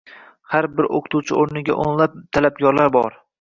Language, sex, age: Uzbek, male, 19-29